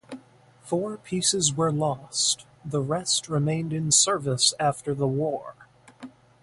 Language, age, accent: English, 19-29, United States English